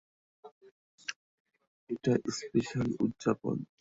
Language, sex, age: Bengali, male, 19-29